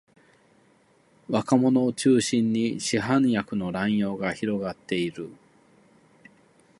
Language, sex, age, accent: Japanese, male, 30-39, 関西弁